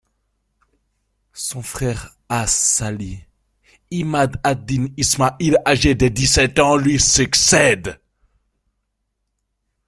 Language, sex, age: French, male, 19-29